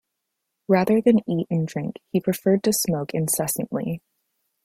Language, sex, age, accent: English, female, 19-29, United States English